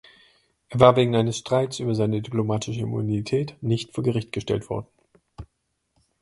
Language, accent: German, Deutschland Deutsch